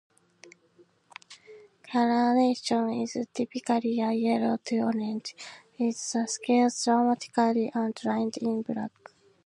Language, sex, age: English, female, under 19